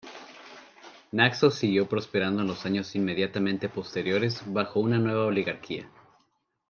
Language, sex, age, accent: Spanish, male, 40-49, México